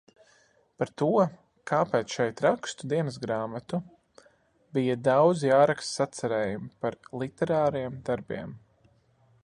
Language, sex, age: Latvian, male, 30-39